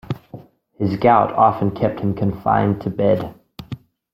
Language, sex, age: English, male, 19-29